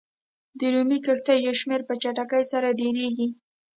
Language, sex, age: Pashto, female, 19-29